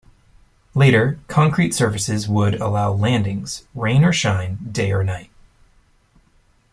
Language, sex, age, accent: English, male, 30-39, United States English